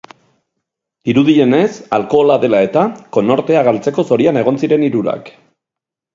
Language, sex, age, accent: Basque, male, 40-49, Erdialdekoa edo Nafarra (Gipuzkoa, Nafarroa)